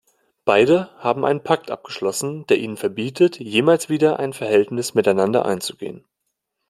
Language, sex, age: German, male, 19-29